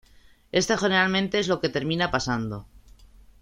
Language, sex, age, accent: Spanish, male, 30-39, España: Centro-Sur peninsular (Madrid, Toledo, Castilla-La Mancha)